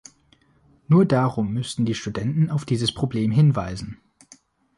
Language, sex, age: German, male, 19-29